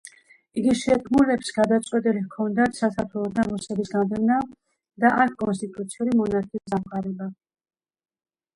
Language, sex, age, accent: Georgian, female, 40-49, ჩვეულებრივი